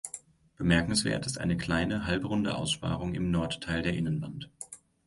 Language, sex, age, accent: German, male, 19-29, Deutschland Deutsch